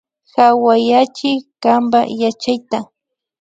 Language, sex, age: Imbabura Highland Quichua, female, 19-29